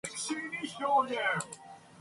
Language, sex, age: English, female, 19-29